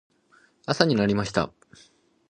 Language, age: Japanese, 19-29